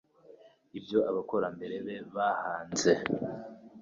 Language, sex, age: Kinyarwanda, male, 19-29